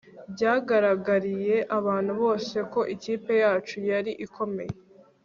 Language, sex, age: Kinyarwanda, female, under 19